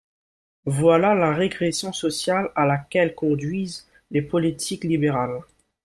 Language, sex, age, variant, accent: French, male, 19-29, Français des départements et régions d'outre-mer, Français de La Réunion